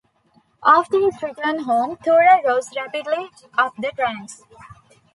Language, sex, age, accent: English, female, 19-29, India and South Asia (India, Pakistan, Sri Lanka)